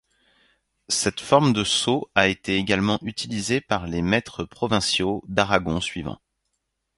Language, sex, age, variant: French, male, 30-39, Français de métropole